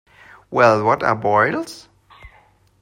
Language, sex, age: English, male, 30-39